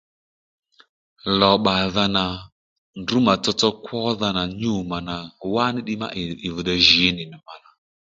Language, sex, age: Lendu, male, 30-39